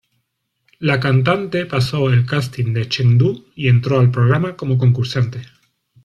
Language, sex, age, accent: Spanish, male, 40-49, España: Sur peninsular (Andalucia, Extremadura, Murcia)